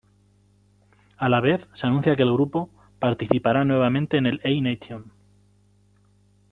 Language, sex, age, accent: Spanish, male, 19-29, España: Centro-Sur peninsular (Madrid, Toledo, Castilla-La Mancha)